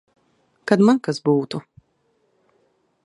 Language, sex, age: Latvian, female, 30-39